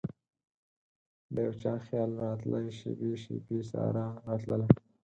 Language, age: Pashto, 19-29